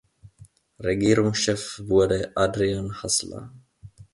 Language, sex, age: German, male, 30-39